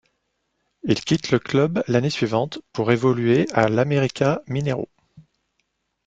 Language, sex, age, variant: French, male, 40-49, Français de métropole